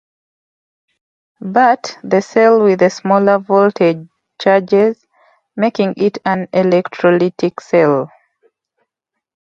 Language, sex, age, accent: English, female, 19-29, England English